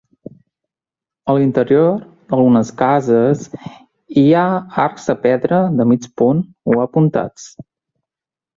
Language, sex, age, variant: Catalan, male, 30-39, Central